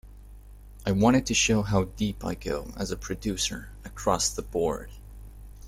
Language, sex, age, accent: English, male, 19-29, United States English